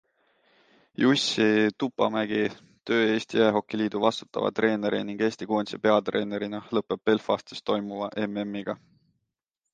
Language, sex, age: Estonian, male, 19-29